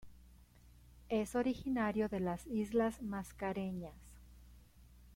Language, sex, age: Spanish, female, 40-49